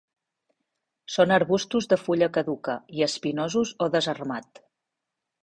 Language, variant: Catalan, Central